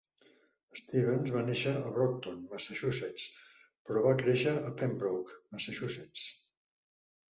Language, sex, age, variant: Catalan, male, 60-69, Central